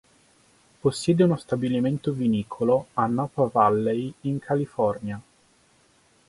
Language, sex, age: Italian, male, 30-39